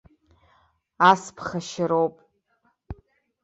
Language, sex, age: Abkhazian, female, 30-39